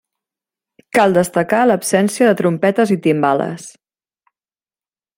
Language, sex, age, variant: Catalan, female, 40-49, Central